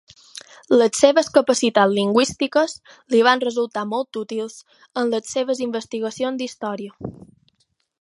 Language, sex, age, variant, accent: Catalan, female, 19-29, Balear, balear